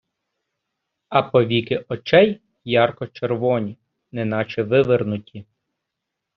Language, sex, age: Ukrainian, male, 19-29